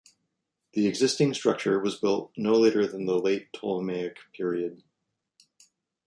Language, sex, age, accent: English, male, 40-49, United States English